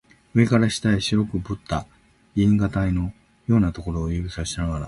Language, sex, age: Japanese, male, 60-69